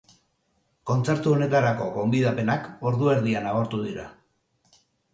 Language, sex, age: Basque, male, 40-49